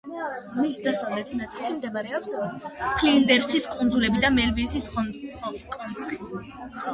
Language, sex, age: Georgian, female, under 19